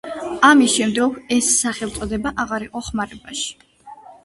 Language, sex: Georgian, female